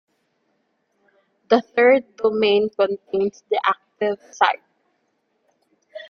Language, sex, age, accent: English, female, 19-29, Filipino